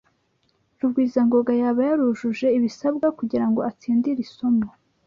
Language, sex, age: Kinyarwanda, female, 19-29